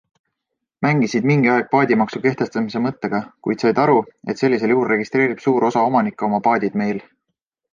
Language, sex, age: Estonian, male, 19-29